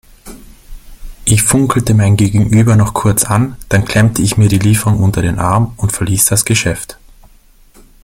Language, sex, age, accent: German, male, 19-29, Österreichisches Deutsch